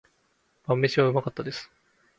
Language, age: Japanese, 19-29